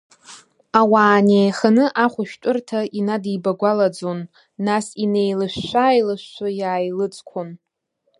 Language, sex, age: Abkhazian, female, under 19